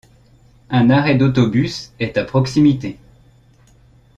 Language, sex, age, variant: French, male, 30-39, Français de métropole